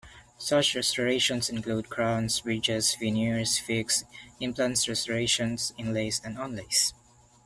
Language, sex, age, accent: English, male, under 19, Filipino